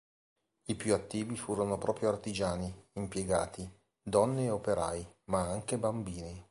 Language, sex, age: Italian, male, 40-49